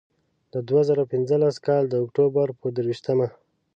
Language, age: Pashto, 30-39